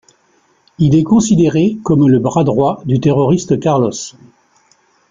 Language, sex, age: French, male, 60-69